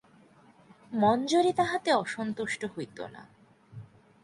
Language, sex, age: Bengali, female, 19-29